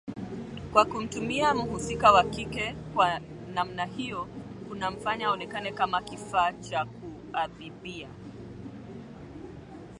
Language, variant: Swahili, Kiswahili cha Bara ya Kenya